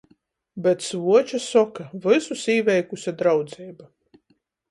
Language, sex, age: Latgalian, female, 40-49